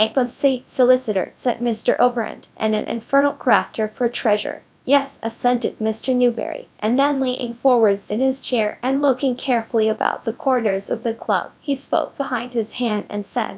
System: TTS, GradTTS